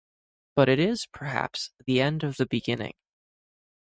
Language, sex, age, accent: English, male, 19-29, United States English